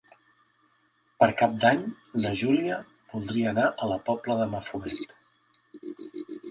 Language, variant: Catalan, Central